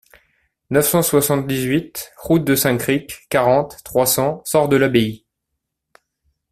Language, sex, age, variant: French, male, 19-29, Français de métropole